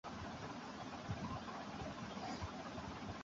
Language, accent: Bengali, চলিত